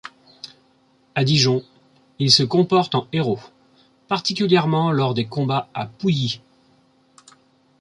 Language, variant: French, Français de métropole